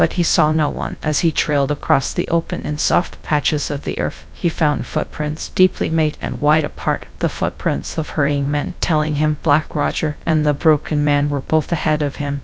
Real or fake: fake